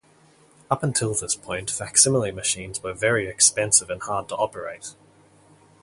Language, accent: English, Australian English